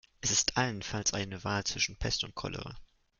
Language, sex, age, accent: German, male, 19-29, Deutschland Deutsch